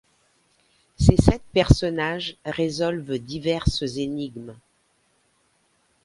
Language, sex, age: French, female, 50-59